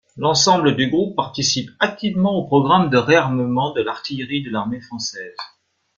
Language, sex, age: French, male, 50-59